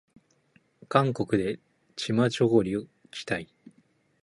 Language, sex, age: Japanese, male, 19-29